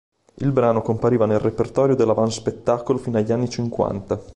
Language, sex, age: Italian, male, 19-29